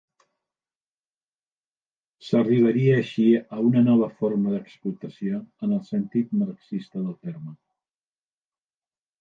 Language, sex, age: Catalan, male, 60-69